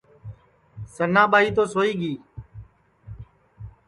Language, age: Sansi, 50-59